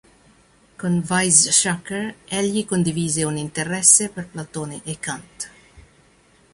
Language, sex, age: Italian, female, 50-59